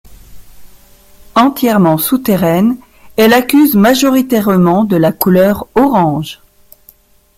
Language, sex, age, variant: French, female, 50-59, Français de métropole